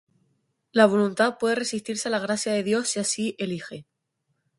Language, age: Spanish, 19-29